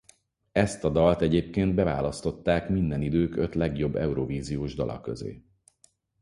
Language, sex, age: Hungarian, male, 40-49